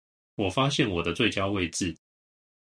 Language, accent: Chinese, 出生地：彰化縣